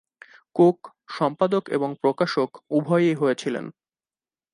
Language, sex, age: Bengali, male, 19-29